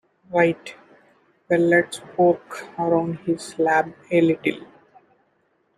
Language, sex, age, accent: English, male, 19-29, India and South Asia (India, Pakistan, Sri Lanka)